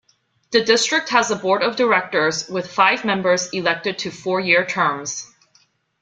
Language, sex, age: English, female, 40-49